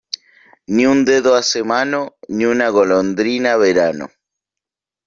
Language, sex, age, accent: Spanish, male, 19-29, Rioplatense: Argentina, Uruguay, este de Bolivia, Paraguay